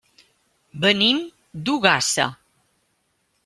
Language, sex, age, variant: Catalan, female, 40-49, Central